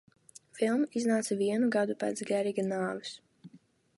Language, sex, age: Latvian, female, under 19